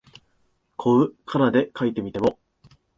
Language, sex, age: Japanese, male, 19-29